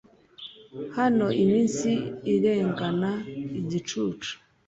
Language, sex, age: Kinyarwanda, female, 19-29